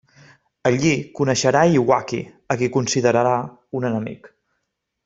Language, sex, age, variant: Catalan, male, 19-29, Central